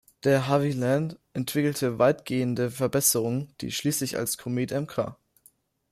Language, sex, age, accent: German, male, under 19, Deutschland Deutsch